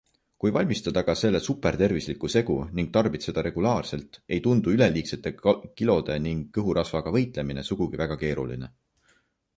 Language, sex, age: Estonian, male, 19-29